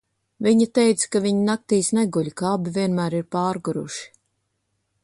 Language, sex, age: Latvian, female, 30-39